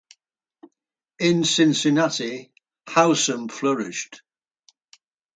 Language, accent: English, England English